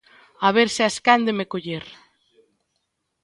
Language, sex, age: Galician, female, 19-29